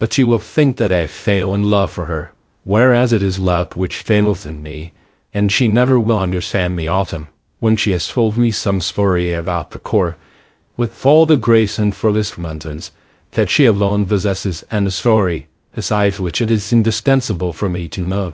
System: TTS, VITS